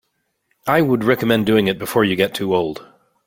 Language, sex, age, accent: English, male, 40-49, Canadian English